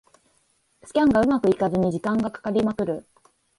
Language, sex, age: Japanese, female, 19-29